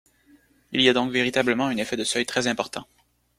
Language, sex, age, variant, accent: French, male, 19-29, Français d'Amérique du Nord, Français du Canada